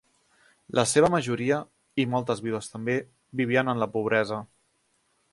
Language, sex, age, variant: Catalan, male, 30-39, Central